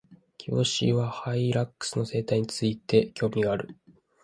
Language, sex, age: Japanese, male, 19-29